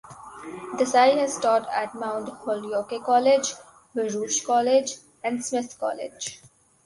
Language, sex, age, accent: English, female, under 19, India and South Asia (India, Pakistan, Sri Lanka)